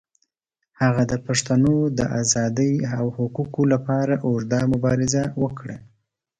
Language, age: Pashto, 30-39